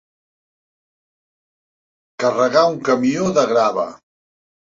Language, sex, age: Catalan, male, 50-59